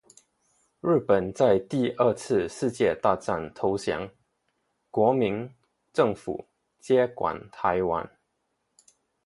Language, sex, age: Chinese, male, 19-29